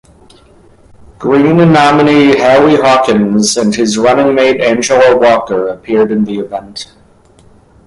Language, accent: English, United States English